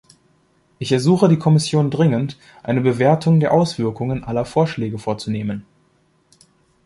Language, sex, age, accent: German, male, under 19, Deutschland Deutsch